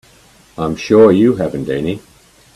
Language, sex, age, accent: English, male, 80-89, Australian English